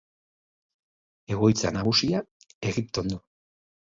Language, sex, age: Basque, male, 40-49